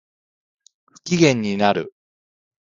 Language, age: Japanese, 50-59